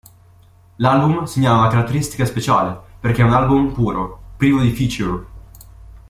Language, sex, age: Italian, male, 19-29